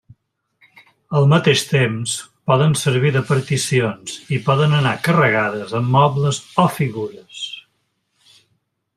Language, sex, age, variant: Catalan, male, 50-59, Balear